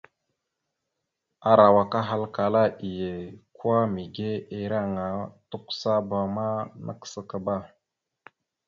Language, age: Mada (Cameroon), 19-29